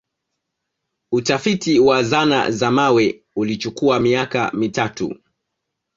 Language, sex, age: Swahili, male, 19-29